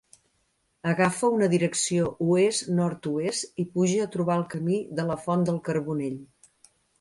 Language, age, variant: Catalan, 60-69, Central